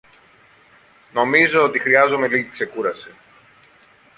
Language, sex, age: Greek, male, 40-49